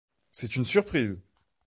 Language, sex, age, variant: French, male, 19-29, Français de métropole